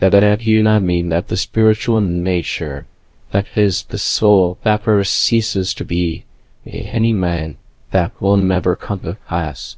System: TTS, VITS